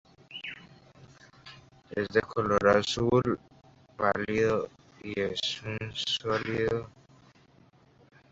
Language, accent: Spanish, España: Norte peninsular (Asturias, Castilla y León, Cantabria, País Vasco, Navarra, Aragón, La Rioja, Guadalajara, Cuenca)